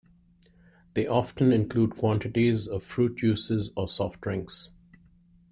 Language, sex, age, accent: English, male, 40-49, India and South Asia (India, Pakistan, Sri Lanka)